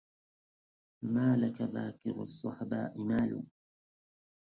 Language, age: Arabic, 40-49